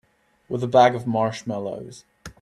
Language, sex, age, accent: English, male, 19-29, England English